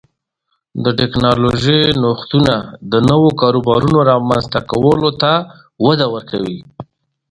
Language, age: Pashto, 30-39